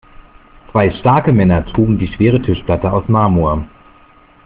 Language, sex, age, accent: German, male, 30-39, Deutschland Deutsch